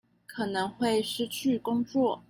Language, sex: Chinese, female